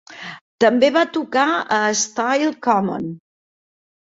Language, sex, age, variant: Catalan, female, 60-69, Central